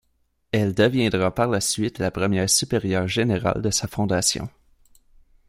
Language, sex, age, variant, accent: French, male, 19-29, Français d'Amérique du Nord, Français du Canada